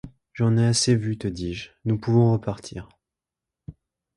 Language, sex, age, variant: French, male, 19-29, Français de métropole